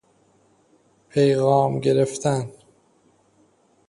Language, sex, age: Persian, male, 30-39